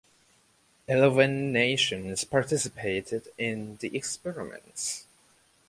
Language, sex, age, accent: English, male, 19-29, United States English